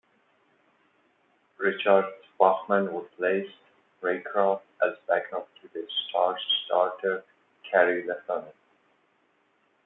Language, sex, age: English, male, 30-39